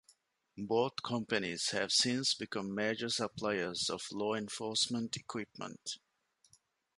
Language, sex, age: English, male, 30-39